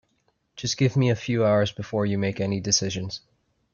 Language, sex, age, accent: English, male, 19-29, United States English